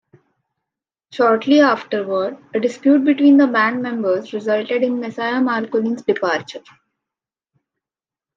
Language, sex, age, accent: English, female, 19-29, India and South Asia (India, Pakistan, Sri Lanka)